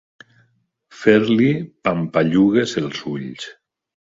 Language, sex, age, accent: Catalan, male, 40-49, valencià